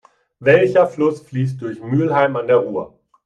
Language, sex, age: German, male, 40-49